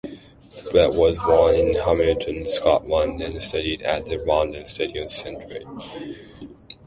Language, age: English, under 19